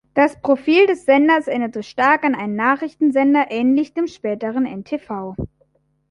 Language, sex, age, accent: German, male, under 19, Deutschland Deutsch